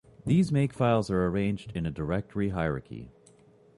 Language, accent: English, Canadian English